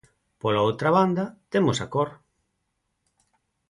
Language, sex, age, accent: Galician, male, 40-49, Neofalante